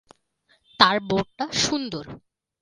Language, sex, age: Bengali, female, 19-29